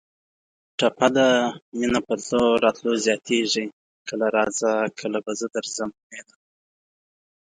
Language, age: Pashto, 19-29